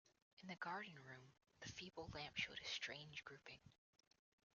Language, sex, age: English, female, 19-29